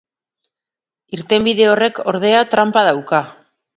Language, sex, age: Basque, female, 40-49